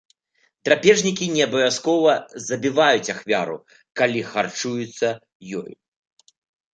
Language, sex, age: Belarusian, male, 40-49